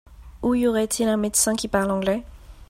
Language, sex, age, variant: French, female, 19-29, Français de métropole